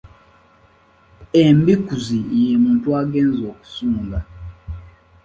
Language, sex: Ganda, male